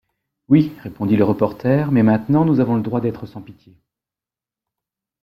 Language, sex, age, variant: French, male, 40-49, Français de métropole